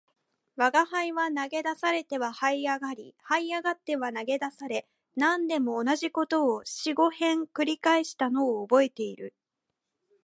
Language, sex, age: Japanese, female, 19-29